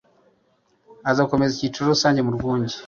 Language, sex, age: Kinyarwanda, male, 40-49